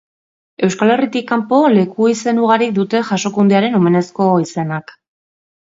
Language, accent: Basque, Mendebalekoa (Araba, Bizkaia, Gipuzkoako mendebaleko herri batzuk)